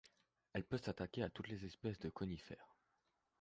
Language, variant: French, Français de métropole